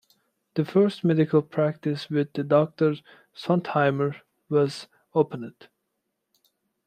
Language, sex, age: English, male, 19-29